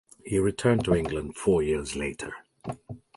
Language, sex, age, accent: English, male, 40-49, United States English